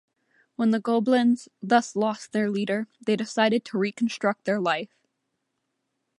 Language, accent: English, United States English